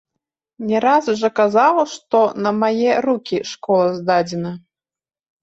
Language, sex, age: Belarusian, female, 40-49